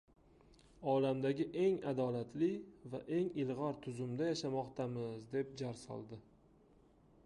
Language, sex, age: Uzbek, male, 30-39